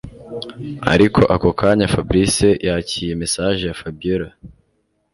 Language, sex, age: Kinyarwanda, male, 19-29